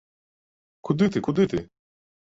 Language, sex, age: Belarusian, male, 30-39